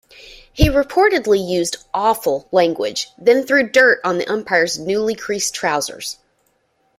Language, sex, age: English, female, 30-39